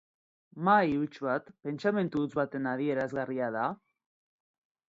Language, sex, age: Basque, female, 40-49